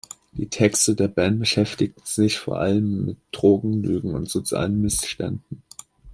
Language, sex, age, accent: German, male, under 19, Deutschland Deutsch